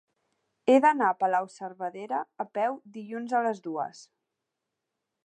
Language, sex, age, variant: Catalan, female, under 19, Central